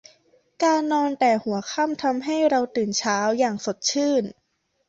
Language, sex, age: Thai, female, under 19